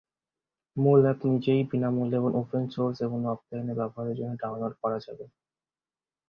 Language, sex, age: Bengali, male, 19-29